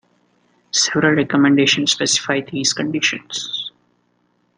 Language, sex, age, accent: English, male, 19-29, India and South Asia (India, Pakistan, Sri Lanka)